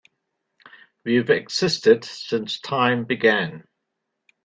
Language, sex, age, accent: English, male, 60-69, England English